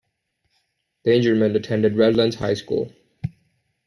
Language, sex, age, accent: English, male, 19-29, Canadian English